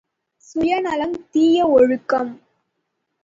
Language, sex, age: Tamil, female, 19-29